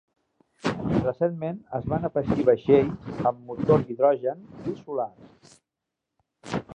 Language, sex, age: Catalan, male, 60-69